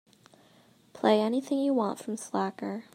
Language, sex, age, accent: English, female, 19-29, United States English